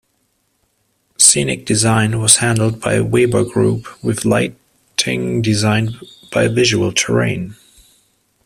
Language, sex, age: English, male, 30-39